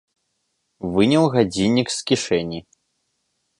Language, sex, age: Belarusian, male, 19-29